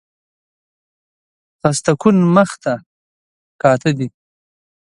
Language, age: Pashto, 30-39